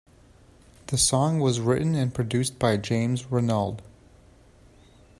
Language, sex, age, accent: English, male, 19-29, United States English